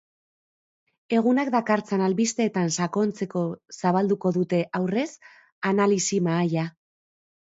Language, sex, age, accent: Basque, female, 40-49, Erdialdekoa edo Nafarra (Gipuzkoa, Nafarroa)